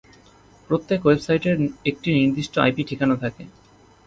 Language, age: Bengali, 19-29